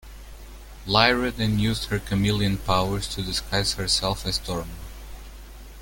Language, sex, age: English, male, 19-29